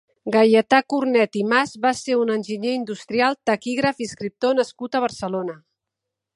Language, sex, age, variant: Catalan, female, 40-49, Central